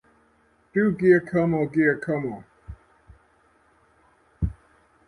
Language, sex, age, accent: English, male, 70-79, United States English